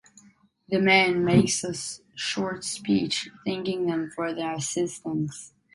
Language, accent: English, Israeli